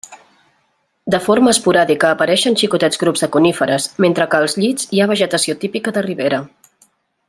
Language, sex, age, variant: Catalan, female, 40-49, Central